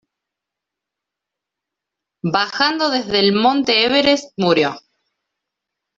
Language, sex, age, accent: Spanish, female, 19-29, Rioplatense: Argentina, Uruguay, este de Bolivia, Paraguay